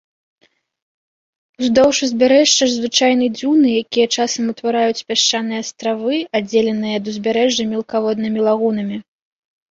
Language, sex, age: Belarusian, female, 19-29